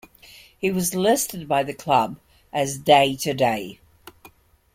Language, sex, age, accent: English, female, 60-69, Scottish English